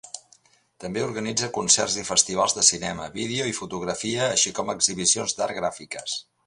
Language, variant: Catalan, Central